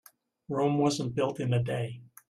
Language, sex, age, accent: English, male, 70-79, United States English